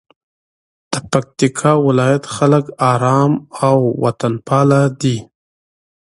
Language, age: Pashto, 30-39